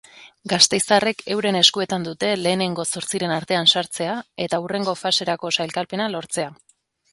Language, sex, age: Basque, female, 30-39